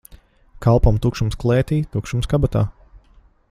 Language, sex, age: Latvian, male, 30-39